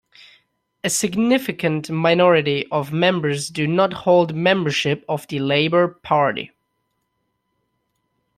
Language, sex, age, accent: English, male, 19-29, United States English